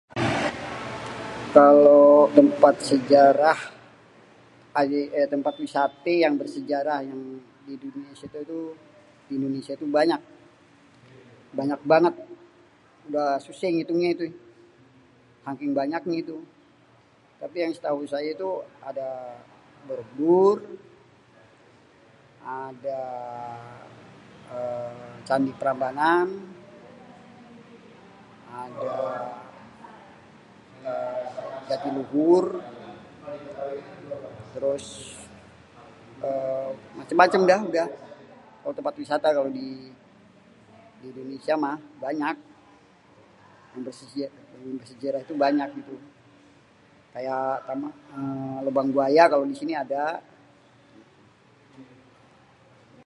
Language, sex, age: Betawi, male, 40-49